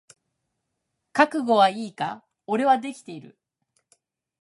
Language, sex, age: Japanese, female, 40-49